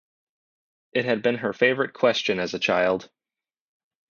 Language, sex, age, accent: English, male, 30-39, United States English